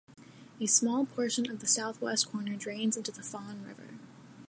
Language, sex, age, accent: English, female, 19-29, United States English